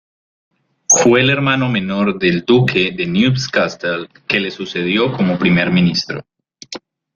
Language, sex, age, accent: Spanish, male, 19-29, Andino-Pacífico: Colombia, Perú, Ecuador, oeste de Bolivia y Venezuela andina